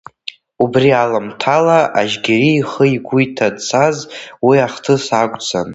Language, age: Abkhazian, under 19